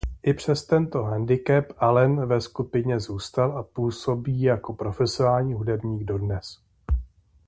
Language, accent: Czech, pražský